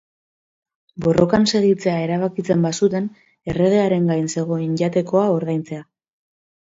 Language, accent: Basque, Mendebalekoa (Araba, Bizkaia, Gipuzkoako mendebaleko herri batzuk)